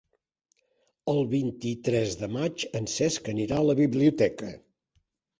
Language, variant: Catalan, Central